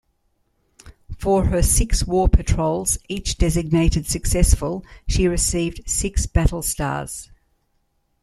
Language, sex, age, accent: English, female, 60-69, Australian English